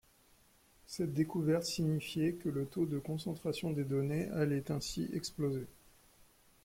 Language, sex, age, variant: French, male, 40-49, Français de métropole